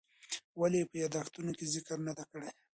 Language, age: Pashto, 30-39